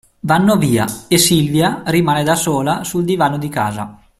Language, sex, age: Italian, male, 30-39